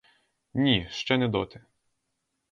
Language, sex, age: Ukrainian, male, 19-29